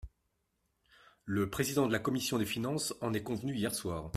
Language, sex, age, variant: French, male, 50-59, Français de métropole